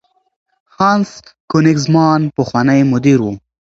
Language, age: Pashto, 19-29